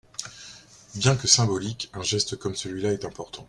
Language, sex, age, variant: French, male, 40-49, Français de métropole